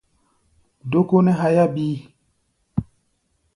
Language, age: Gbaya, 30-39